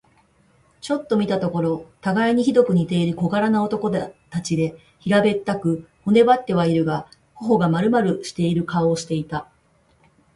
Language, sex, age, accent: Japanese, female, 40-49, 関西弁